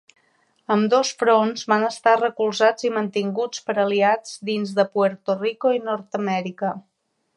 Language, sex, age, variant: Catalan, female, 40-49, Central